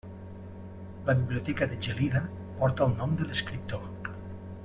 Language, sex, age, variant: Catalan, male, 40-49, Septentrional